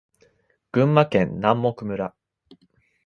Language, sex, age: Japanese, male, under 19